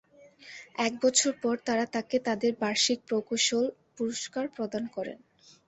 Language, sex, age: Bengali, female, 19-29